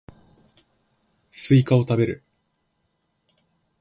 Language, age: Japanese, 19-29